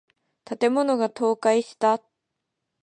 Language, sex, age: Japanese, female, 19-29